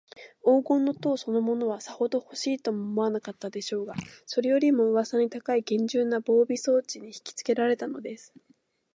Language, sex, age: Japanese, female, 19-29